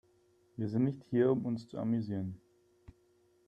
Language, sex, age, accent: German, male, 30-39, Deutschland Deutsch